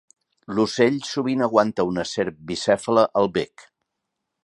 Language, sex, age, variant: Catalan, male, 60-69, Central